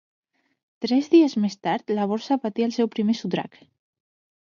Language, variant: Catalan, Central